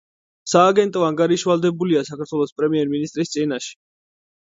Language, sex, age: Georgian, male, 19-29